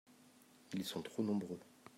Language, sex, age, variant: French, male, 40-49, Français de métropole